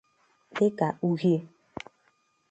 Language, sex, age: Igbo, female, 30-39